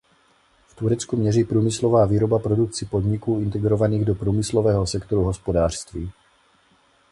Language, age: Czech, 30-39